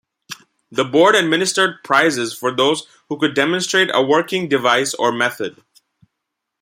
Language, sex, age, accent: English, male, under 19, India and South Asia (India, Pakistan, Sri Lanka)